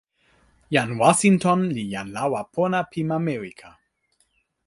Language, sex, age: Toki Pona, male, 30-39